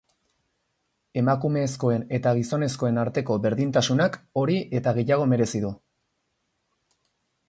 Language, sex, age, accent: Basque, male, 19-29, Erdialdekoa edo Nafarra (Gipuzkoa, Nafarroa)